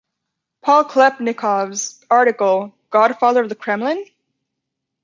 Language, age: English, 19-29